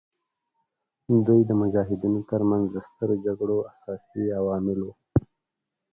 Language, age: Pashto, 19-29